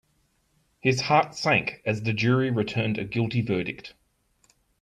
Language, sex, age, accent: English, male, 30-39, Australian English